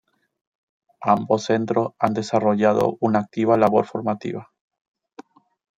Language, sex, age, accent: Spanish, male, 40-49, Andino-Pacífico: Colombia, Perú, Ecuador, oeste de Bolivia y Venezuela andina